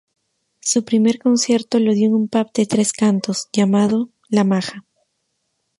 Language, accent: Spanish, Andino-Pacífico: Colombia, Perú, Ecuador, oeste de Bolivia y Venezuela andina